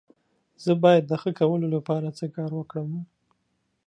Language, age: Pashto, 19-29